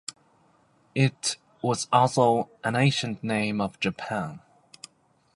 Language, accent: English, United States English